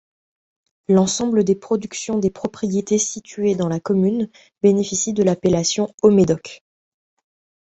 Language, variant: French, Français de métropole